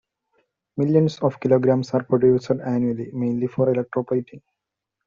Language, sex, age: English, male, 19-29